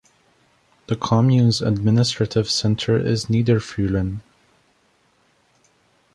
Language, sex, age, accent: English, male, 19-29, United States English